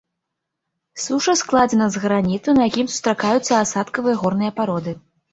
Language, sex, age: Belarusian, female, 19-29